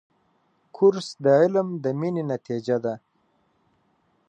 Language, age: Pashto, 30-39